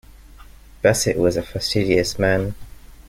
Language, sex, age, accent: English, male, 19-29, England English